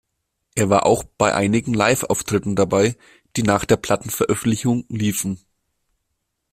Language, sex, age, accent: German, male, 19-29, Deutschland Deutsch